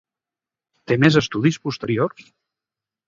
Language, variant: Catalan, Central